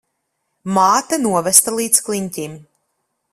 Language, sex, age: Latvian, female, 30-39